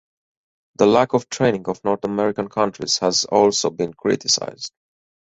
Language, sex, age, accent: English, male, 40-49, United States English